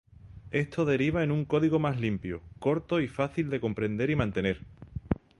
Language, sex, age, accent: Spanish, male, 40-49, España: Sur peninsular (Andalucia, Extremadura, Murcia)